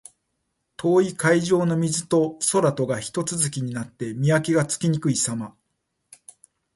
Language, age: Japanese, 40-49